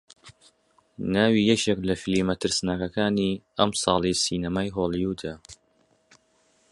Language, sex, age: Central Kurdish, male, 19-29